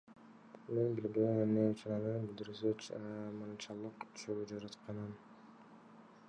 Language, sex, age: Kyrgyz, male, under 19